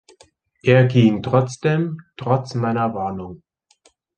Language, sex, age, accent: German, male, 19-29, Deutschland Deutsch